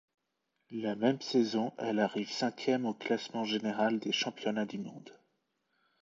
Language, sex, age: French, male, 19-29